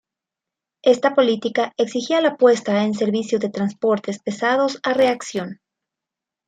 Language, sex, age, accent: Spanish, female, 30-39, Andino-Pacífico: Colombia, Perú, Ecuador, oeste de Bolivia y Venezuela andina